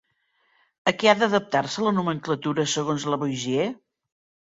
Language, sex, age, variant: Catalan, female, 60-69, Central